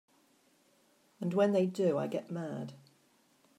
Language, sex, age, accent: English, female, 60-69, England English